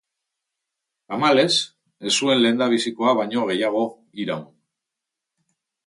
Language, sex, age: Basque, male, 40-49